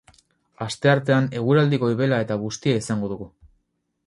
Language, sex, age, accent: Basque, male, 19-29, Mendebalekoa (Araba, Bizkaia, Gipuzkoako mendebaleko herri batzuk)